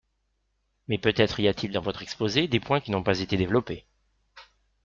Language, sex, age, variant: French, male, 40-49, Français de métropole